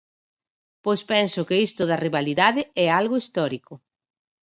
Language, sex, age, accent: Galician, female, 40-49, Normativo (estándar)